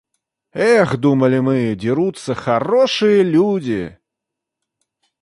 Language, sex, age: Russian, male, 30-39